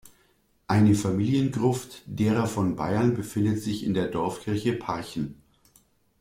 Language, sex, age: German, male, 50-59